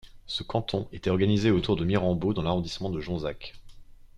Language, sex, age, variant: French, male, 19-29, Français de métropole